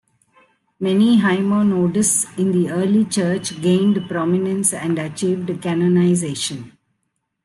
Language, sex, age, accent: English, female, 50-59, India and South Asia (India, Pakistan, Sri Lanka)